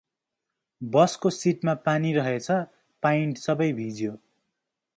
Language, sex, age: Nepali, male, 19-29